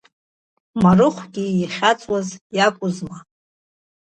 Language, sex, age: Abkhazian, female, 40-49